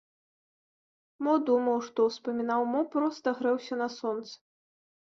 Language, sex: Belarusian, female